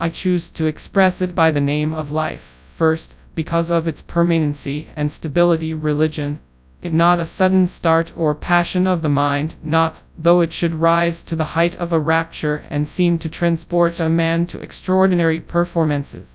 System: TTS, FastPitch